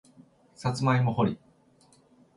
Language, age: Japanese, 40-49